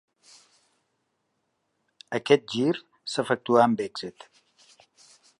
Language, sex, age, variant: Catalan, male, 50-59, Central